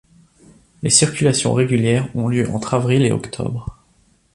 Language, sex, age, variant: French, male, 30-39, Français de métropole